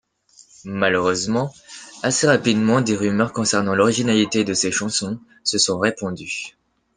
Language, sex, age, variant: French, male, 19-29, Français de métropole